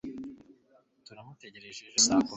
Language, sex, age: Kinyarwanda, male, 19-29